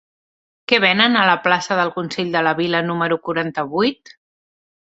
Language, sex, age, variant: Catalan, female, 40-49, Central